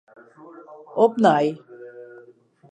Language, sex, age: Western Frisian, female, 50-59